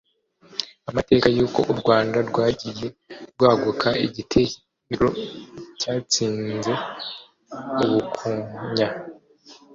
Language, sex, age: Kinyarwanda, male, 19-29